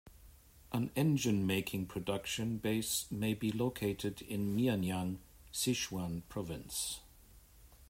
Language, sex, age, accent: English, male, 60-69, England English